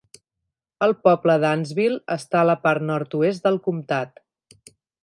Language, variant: Catalan, Central